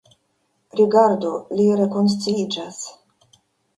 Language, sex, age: Esperanto, female, 30-39